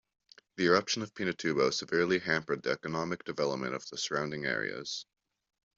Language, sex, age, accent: English, male, under 19, Canadian English